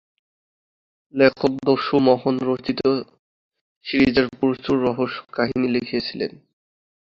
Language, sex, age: Bengali, male, 19-29